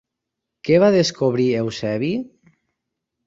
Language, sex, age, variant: Catalan, male, 30-39, Nord-Occidental